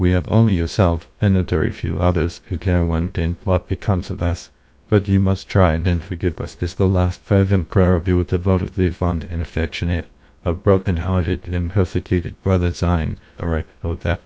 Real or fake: fake